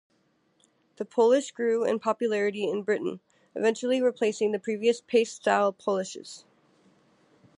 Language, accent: English, United States English